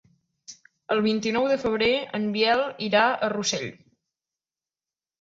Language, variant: Catalan, Septentrional